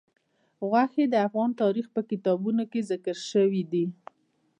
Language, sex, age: Pashto, female, 30-39